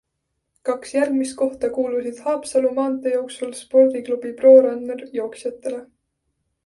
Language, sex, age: Estonian, female, 19-29